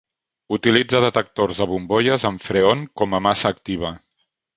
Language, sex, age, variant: Catalan, male, 60-69, Central